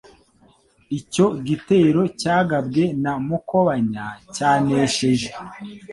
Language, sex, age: Kinyarwanda, male, 19-29